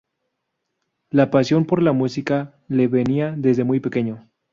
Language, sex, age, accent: Spanish, male, 19-29, México